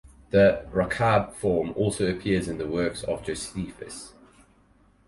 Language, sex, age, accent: English, male, 19-29, Southern African (South Africa, Zimbabwe, Namibia)